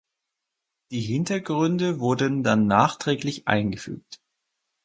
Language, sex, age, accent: German, male, 30-39, Deutschland Deutsch